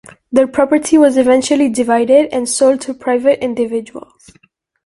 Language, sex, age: English, female, under 19